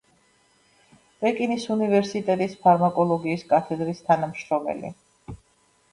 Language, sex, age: Georgian, female, 50-59